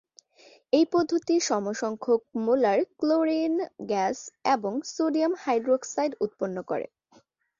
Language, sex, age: Bengali, female, under 19